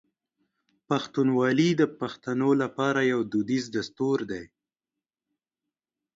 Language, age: Pashto, 19-29